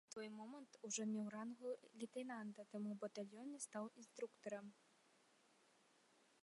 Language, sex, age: Belarusian, female, 19-29